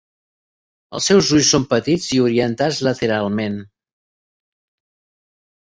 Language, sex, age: Catalan, male, 60-69